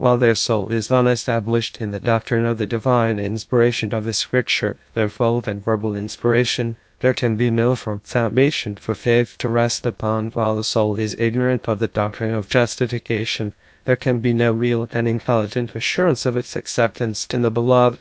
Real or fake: fake